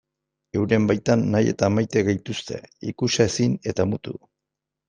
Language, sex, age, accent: Basque, male, 50-59, Mendebalekoa (Araba, Bizkaia, Gipuzkoako mendebaleko herri batzuk)